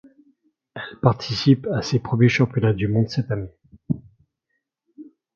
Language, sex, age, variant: French, male, 40-49, Français de métropole